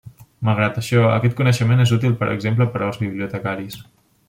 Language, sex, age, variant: Catalan, male, 19-29, Central